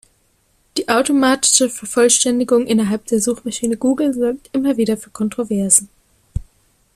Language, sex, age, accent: German, female, 19-29, Deutschland Deutsch